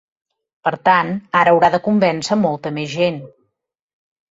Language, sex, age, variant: Catalan, female, 40-49, Central